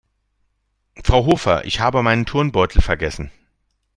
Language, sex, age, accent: German, male, 50-59, Deutschland Deutsch